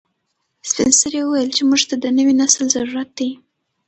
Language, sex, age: Pashto, female, 19-29